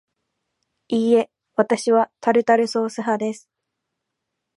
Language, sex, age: Japanese, female, 19-29